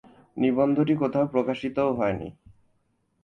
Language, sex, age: Bengali, male, 19-29